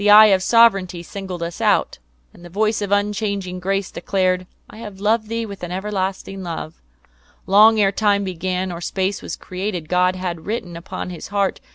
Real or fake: real